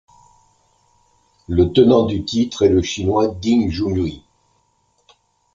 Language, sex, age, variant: French, male, 70-79, Français de métropole